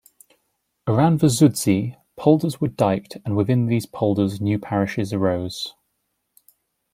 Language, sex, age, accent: English, male, 19-29, England English